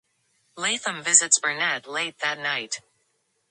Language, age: English, under 19